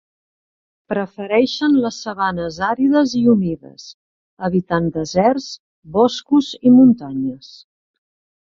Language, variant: Catalan, Central